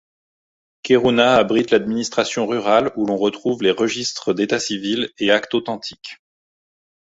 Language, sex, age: French, male, 30-39